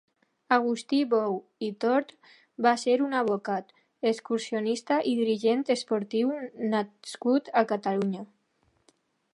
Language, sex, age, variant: Catalan, female, under 19, Alacantí